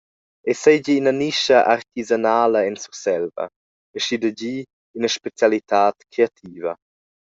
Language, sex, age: Romansh, male, under 19